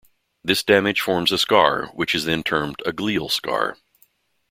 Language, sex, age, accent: English, male, 60-69, United States English